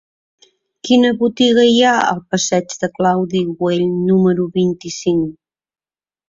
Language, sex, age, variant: Catalan, female, 50-59, Central